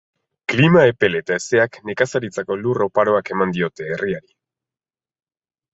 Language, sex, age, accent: Basque, male, 19-29, Erdialdekoa edo Nafarra (Gipuzkoa, Nafarroa)